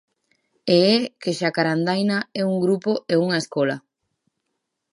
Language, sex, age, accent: Galician, female, 19-29, Normativo (estándar)